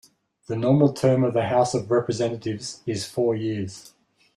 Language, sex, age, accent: English, male, 50-59, Australian English